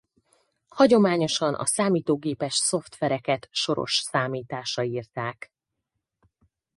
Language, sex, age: Hungarian, female, 40-49